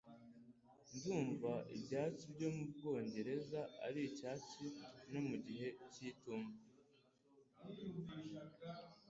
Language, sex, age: Kinyarwanda, male, under 19